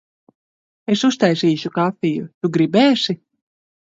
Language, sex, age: Latvian, female, 30-39